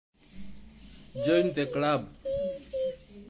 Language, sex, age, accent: English, male, 30-39, Southern African (South Africa, Zimbabwe, Namibia)